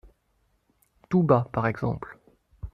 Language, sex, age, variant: French, male, 19-29, Français de métropole